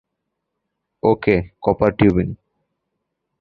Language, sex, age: Bengali, male, 19-29